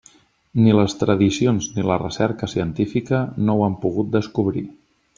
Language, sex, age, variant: Catalan, male, 30-39, Central